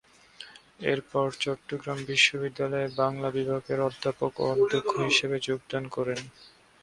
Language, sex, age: Bengali, male, 19-29